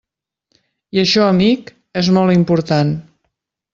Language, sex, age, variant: Catalan, female, 50-59, Central